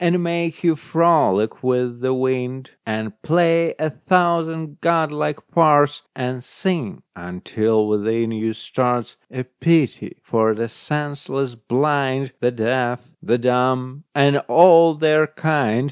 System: none